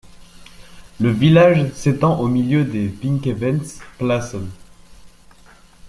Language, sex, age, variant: French, male, under 19, Français de métropole